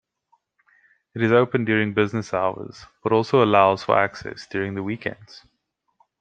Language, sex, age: English, male, 19-29